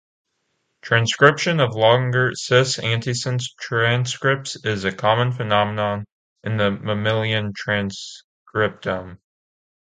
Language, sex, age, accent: English, male, under 19, United States English